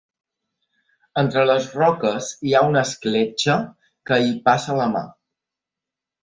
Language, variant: Catalan, Balear